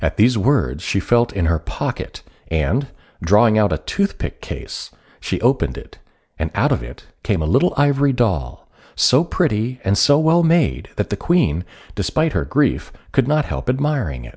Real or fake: real